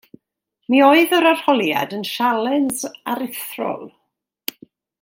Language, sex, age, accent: Welsh, female, 60-69, Y Deyrnas Unedig Cymraeg